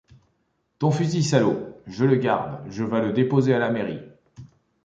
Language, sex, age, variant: French, male, 40-49, Français de métropole